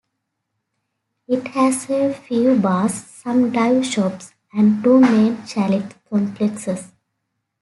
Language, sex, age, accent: English, female, 19-29, United States English